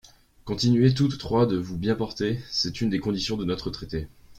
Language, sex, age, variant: French, male, 19-29, Français de métropole